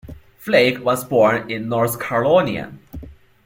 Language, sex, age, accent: English, male, under 19, Hong Kong English